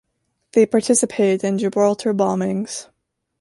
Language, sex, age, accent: English, female, under 19, United States English